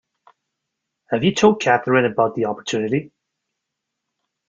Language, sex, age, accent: English, male, 30-39, Canadian English